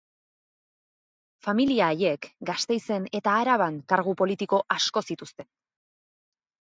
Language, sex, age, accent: Basque, female, 19-29, Erdialdekoa edo Nafarra (Gipuzkoa, Nafarroa)